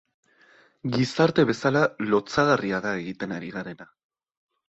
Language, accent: Basque, Mendebalekoa (Araba, Bizkaia, Gipuzkoako mendebaleko herri batzuk)